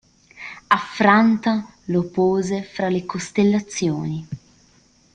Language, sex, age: Italian, female, 19-29